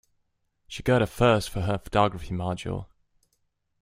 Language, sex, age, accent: English, male, 30-39, United States English